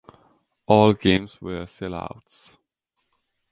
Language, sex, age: English, male, 19-29